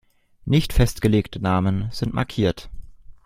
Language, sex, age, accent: German, male, 19-29, Deutschland Deutsch